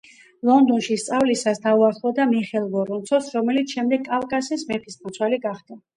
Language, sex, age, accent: Georgian, female, 40-49, ჩვეულებრივი